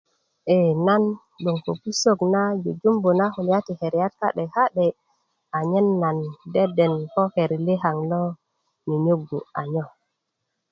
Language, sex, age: Kuku, female, 19-29